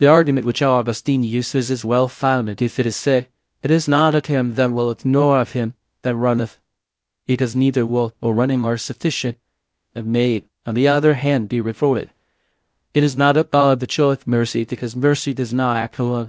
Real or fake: fake